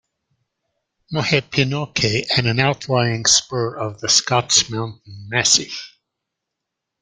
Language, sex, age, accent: English, male, 60-69, United States English